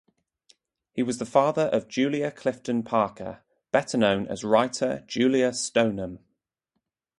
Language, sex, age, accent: English, male, 19-29, England English